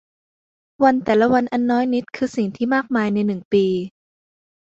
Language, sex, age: Thai, female, under 19